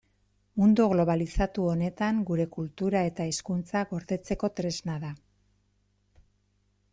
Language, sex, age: Basque, female, 50-59